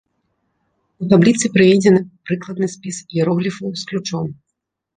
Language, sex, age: Belarusian, female, 30-39